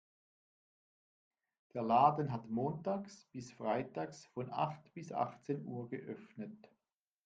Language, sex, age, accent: German, male, 50-59, Schweizerdeutsch